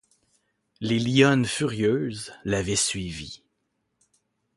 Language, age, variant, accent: French, 40-49, Français d'Amérique du Nord, Français du Canada